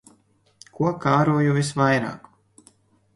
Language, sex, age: Latvian, male, 19-29